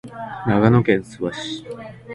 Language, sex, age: Japanese, male, 19-29